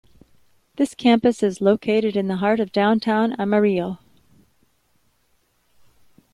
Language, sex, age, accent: English, female, 50-59, United States English